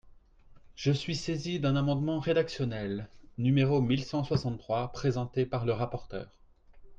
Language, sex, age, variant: French, male, 30-39, Français de métropole